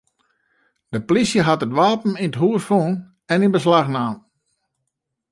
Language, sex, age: Western Frisian, male, 40-49